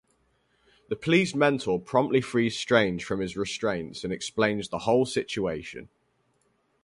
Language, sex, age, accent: English, male, 90+, England English